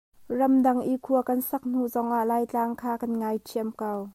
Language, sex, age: Hakha Chin, female, 19-29